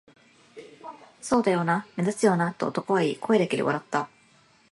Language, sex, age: Japanese, female, 19-29